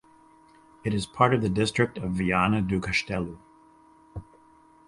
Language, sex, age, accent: English, male, 50-59, United States English